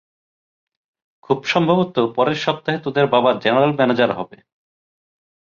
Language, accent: Bengali, প্রমিত